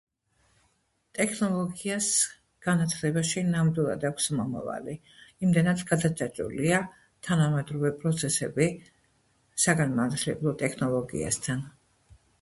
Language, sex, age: Georgian, female, 60-69